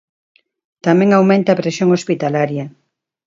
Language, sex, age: Galician, female, 60-69